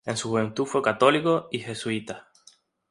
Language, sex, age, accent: Spanish, male, 19-29, España: Islas Canarias